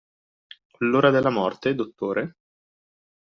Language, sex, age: Italian, male, 30-39